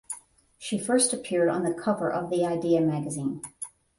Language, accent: English, United States English